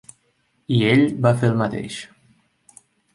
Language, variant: Catalan, Nord-Occidental